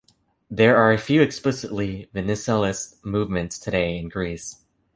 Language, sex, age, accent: English, male, 19-29, United States English